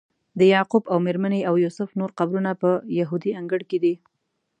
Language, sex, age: Pashto, female, 19-29